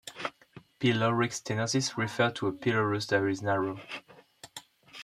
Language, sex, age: English, male, 19-29